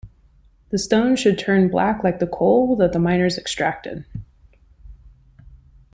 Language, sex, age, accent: English, female, 30-39, United States English